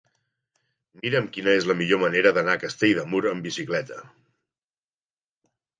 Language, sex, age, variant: Catalan, male, 40-49, Central